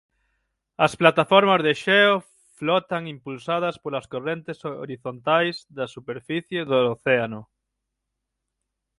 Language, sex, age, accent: Galician, male, 30-39, Atlántico (seseo e gheada); Central (gheada); Normativo (estándar)